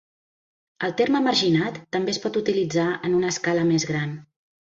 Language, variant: Catalan, Central